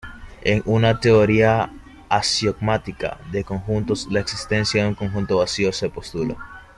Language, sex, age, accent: Spanish, male, 19-29, México